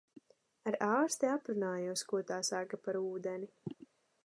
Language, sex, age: Latvian, female, under 19